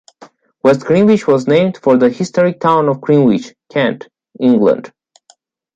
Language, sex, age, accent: English, male, 19-29, United States English